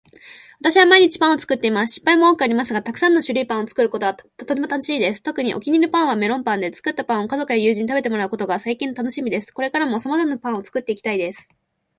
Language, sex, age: Japanese, female, 19-29